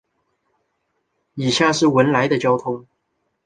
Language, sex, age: Chinese, male, under 19